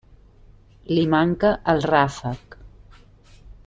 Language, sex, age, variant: Catalan, female, 40-49, Nord-Occidental